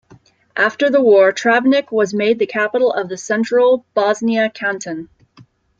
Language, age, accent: English, 30-39, United States English